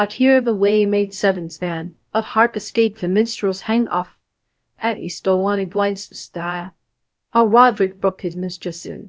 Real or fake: fake